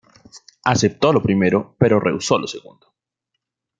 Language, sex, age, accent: Spanish, male, 19-29, Andino-Pacífico: Colombia, Perú, Ecuador, oeste de Bolivia y Venezuela andina